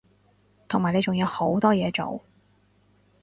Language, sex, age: Cantonese, female, 30-39